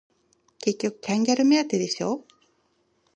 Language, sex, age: Japanese, female, 19-29